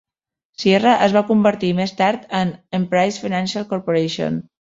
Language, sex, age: Catalan, female, 40-49